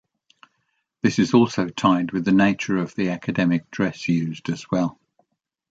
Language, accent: English, England English